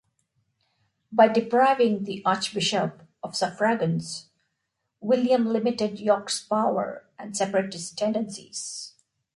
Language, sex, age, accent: English, female, 40-49, India and South Asia (India, Pakistan, Sri Lanka)